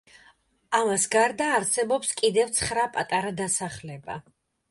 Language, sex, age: Georgian, female, 50-59